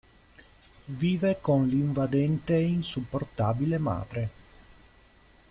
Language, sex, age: Italian, male, 30-39